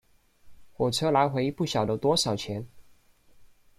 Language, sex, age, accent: Chinese, male, 19-29, 出生地：四川省